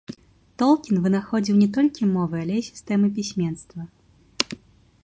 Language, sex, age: Belarusian, female, 19-29